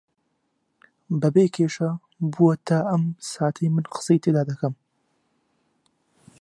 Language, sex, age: Central Kurdish, male, 19-29